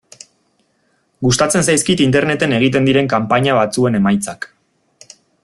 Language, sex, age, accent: Basque, male, 19-29, Erdialdekoa edo Nafarra (Gipuzkoa, Nafarroa)